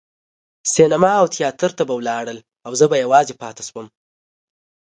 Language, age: Pashto, 19-29